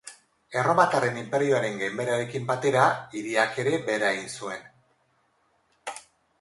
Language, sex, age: Basque, female, 50-59